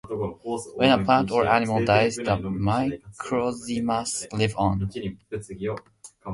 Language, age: English, under 19